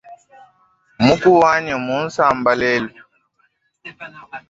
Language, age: Luba-Lulua, 19-29